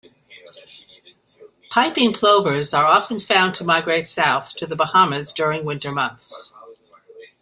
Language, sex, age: English, female, 70-79